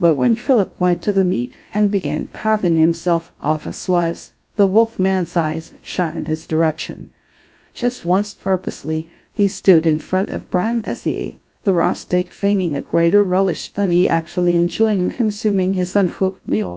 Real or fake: fake